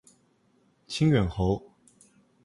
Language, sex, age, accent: Chinese, male, 19-29, 出生地：浙江省